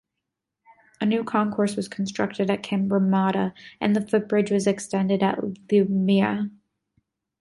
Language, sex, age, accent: English, female, 19-29, United States English